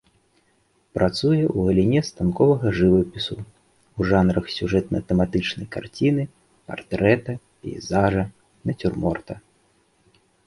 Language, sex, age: Belarusian, male, 30-39